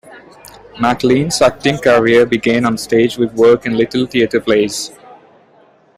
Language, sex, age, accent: English, male, 19-29, India and South Asia (India, Pakistan, Sri Lanka)